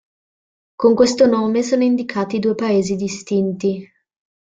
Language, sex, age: Italian, female, 19-29